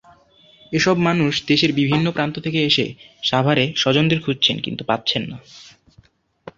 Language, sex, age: Bengali, male, under 19